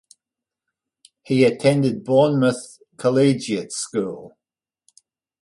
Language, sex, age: English, male, 60-69